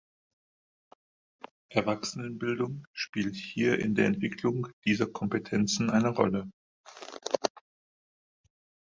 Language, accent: German, Deutschland Deutsch